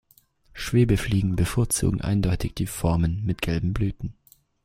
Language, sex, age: German, male, under 19